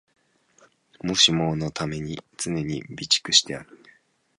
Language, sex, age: Japanese, male, 19-29